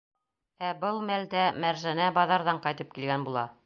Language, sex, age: Bashkir, female, 40-49